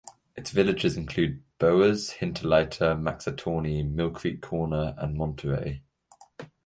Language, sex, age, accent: English, male, 19-29, England English